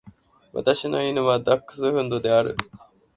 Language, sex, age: Japanese, male, 19-29